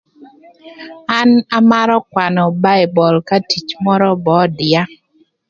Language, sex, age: Thur, female, 30-39